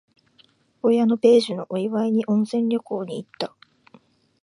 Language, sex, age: Japanese, female, 19-29